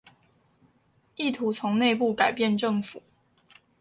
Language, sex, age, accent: Chinese, female, under 19, 出生地：臺中市